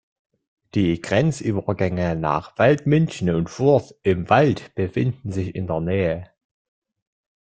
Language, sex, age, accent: German, male, 19-29, Schweizerdeutsch